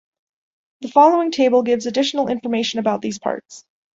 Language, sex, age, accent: English, female, 19-29, United States English